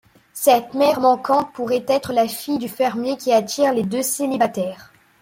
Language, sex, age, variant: French, male, under 19, Français de métropole